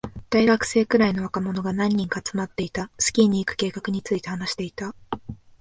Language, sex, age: Japanese, female, 19-29